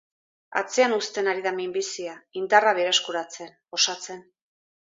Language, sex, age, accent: Basque, female, 50-59, Erdialdekoa edo Nafarra (Gipuzkoa, Nafarroa)